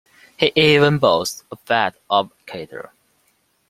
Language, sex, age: English, male, 19-29